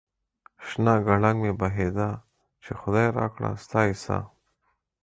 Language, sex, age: Pashto, male, 40-49